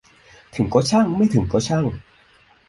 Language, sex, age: Thai, male, 40-49